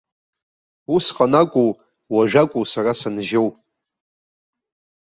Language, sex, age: Abkhazian, male, 40-49